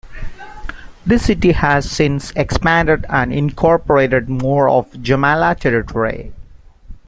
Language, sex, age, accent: English, male, 30-39, India and South Asia (India, Pakistan, Sri Lanka)